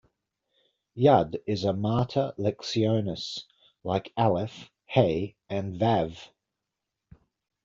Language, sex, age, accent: English, male, 40-49, Australian English